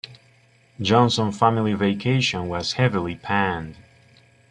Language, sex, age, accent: English, male, 19-29, United States English